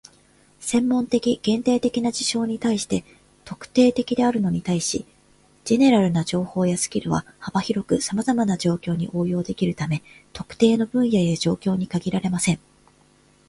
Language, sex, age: Japanese, female, 19-29